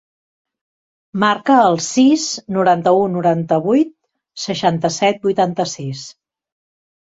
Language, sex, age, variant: Catalan, female, 50-59, Central